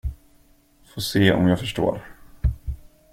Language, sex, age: Swedish, male, 30-39